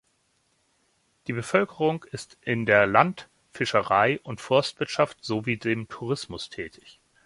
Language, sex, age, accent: German, male, 40-49, Deutschland Deutsch